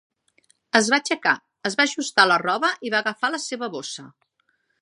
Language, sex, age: Catalan, female, 50-59